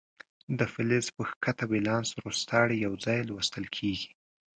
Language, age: Pashto, 19-29